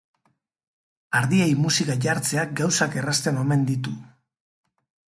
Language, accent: Basque, Mendebalekoa (Araba, Bizkaia, Gipuzkoako mendebaleko herri batzuk)